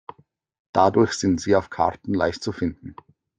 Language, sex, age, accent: German, male, 30-39, Österreichisches Deutsch